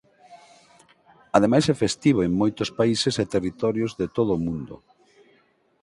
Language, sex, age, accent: Galician, male, 50-59, Normativo (estándar)